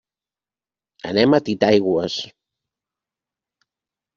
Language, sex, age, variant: Catalan, male, 50-59, Central